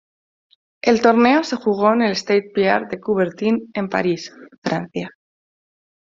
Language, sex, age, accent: Spanish, female, 19-29, España: Norte peninsular (Asturias, Castilla y León, Cantabria, País Vasco, Navarra, Aragón, La Rioja, Guadalajara, Cuenca)